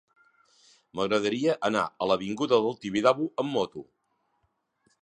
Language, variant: Catalan, Central